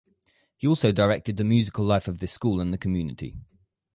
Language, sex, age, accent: English, male, 19-29, England English